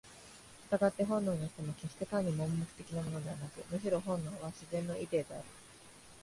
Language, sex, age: Japanese, female, 19-29